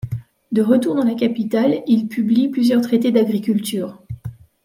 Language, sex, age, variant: French, female, 40-49, Français de métropole